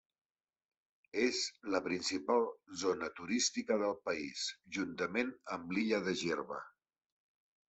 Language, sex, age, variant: Catalan, male, 60-69, Central